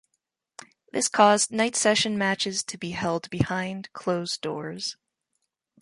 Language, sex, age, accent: English, female, 19-29, Canadian English